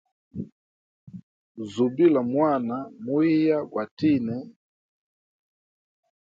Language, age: Hemba, 40-49